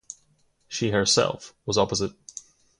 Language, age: English, 19-29